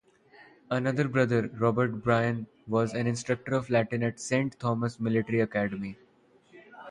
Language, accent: English, India and South Asia (India, Pakistan, Sri Lanka)